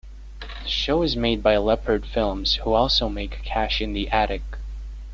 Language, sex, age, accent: English, male, under 19, Canadian English